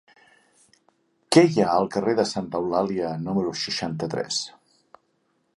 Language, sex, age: Catalan, male, 50-59